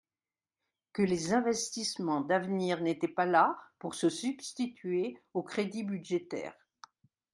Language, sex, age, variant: French, female, 60-69, Français de métropole